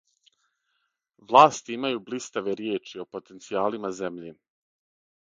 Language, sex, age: Serbian, male, 30-39